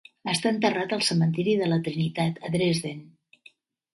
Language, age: Catalan, 60-69